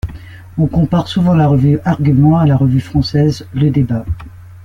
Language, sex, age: French, female, 60-69